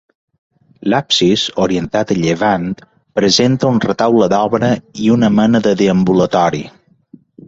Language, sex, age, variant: Catalan, male, 40-49, Balear